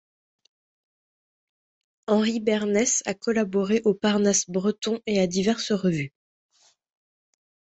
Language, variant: French, Français de métropole